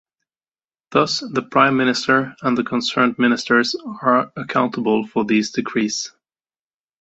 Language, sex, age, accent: English, male, 30-39, United States English